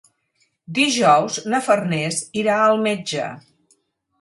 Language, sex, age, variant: Catalan, female, 50-59, Central